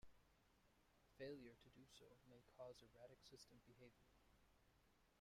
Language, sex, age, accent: English, male, 19-29, United States English